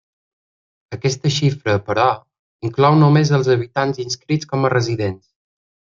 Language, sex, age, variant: Catalan, male, 19-29, Balear